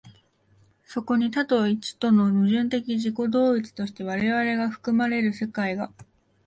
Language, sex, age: Japanese, female, 19-29